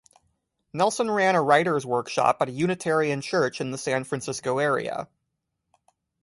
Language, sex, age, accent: English, male, 30-39, United States English